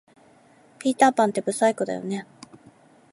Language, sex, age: Japanese, female, 30-39